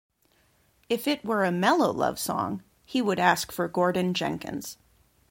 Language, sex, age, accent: English, male, 30-39, United States English